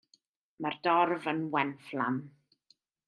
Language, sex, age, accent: Welsh, female, 30-39, Y Deyrnas Unedig Cymraeg